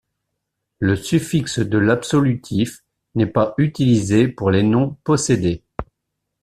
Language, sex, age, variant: French, male, 50-59, Français de métropole